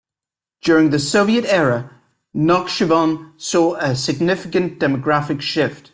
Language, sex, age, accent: English, male, 19-29, England English